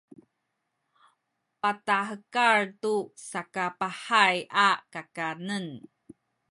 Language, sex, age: Sakizaya, female, 30-39